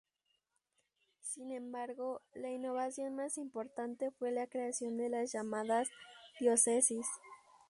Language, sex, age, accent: Spanish, female, under 19, México